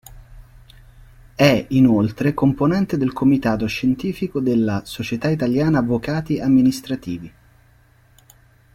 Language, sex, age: Italian, male, 40-49